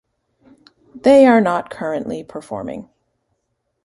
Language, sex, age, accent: English, female, 40-49, Canadian English